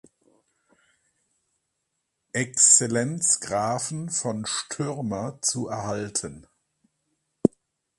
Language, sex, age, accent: German, male, 60-69, Deutschland Deutsch